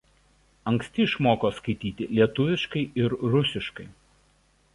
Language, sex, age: Lithuanian, male, 30-39